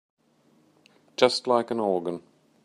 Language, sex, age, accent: English, male, 40-49, England English